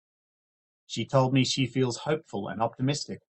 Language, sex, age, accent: English, male, 30-39, Australian English